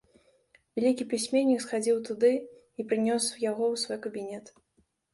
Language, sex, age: Belarusian, female, 19-29